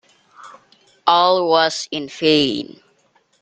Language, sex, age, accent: English, male, 19-29, United States English